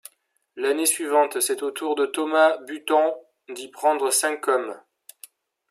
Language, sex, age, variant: French, male, 30-39, Français de métropole